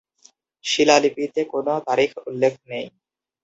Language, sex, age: Bengali, male, 19-29